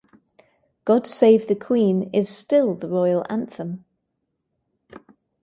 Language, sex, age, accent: English, female, 30-39, England English